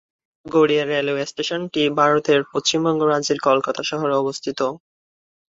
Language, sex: Bengali, male